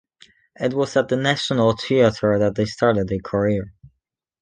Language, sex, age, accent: English, male, 19-29, Welsh English